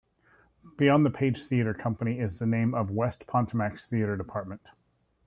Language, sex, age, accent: English, male, 40-49, United States English